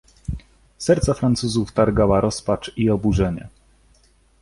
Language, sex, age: Polish, male, 19-29